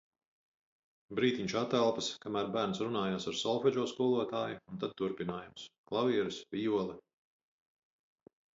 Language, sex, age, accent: Latvian, male, 50-59, Vidus dialekts